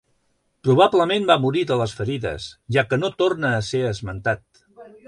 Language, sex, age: Catalan, male, 80-89